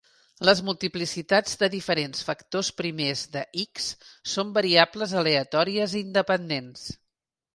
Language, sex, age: Catalan, female, 50-59